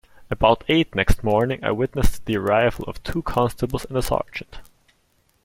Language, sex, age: English, male, 30-39